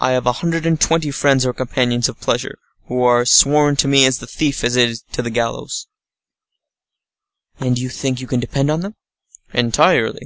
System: none